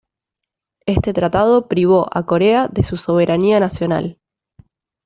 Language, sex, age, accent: Spanish, female, 19-29, Rioplatense: Argentina, Uruguay, este de Bolivia, Paraguay